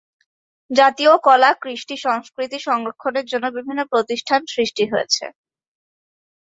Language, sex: Bengali, female